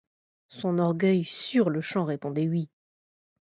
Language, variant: French, Français de métropole